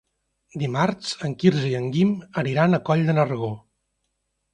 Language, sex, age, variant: Catalan, male, 50-59, Central